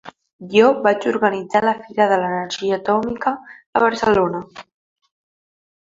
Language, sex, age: Catalan, female, under 19